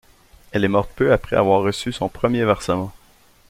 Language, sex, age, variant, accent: French, male, 30-39, Français d'Amérique du Nord, Français du Canada